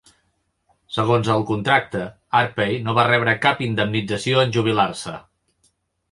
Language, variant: Catalan, Central